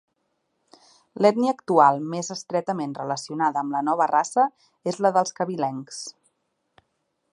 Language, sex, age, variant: Catalan, female, 30-39, Central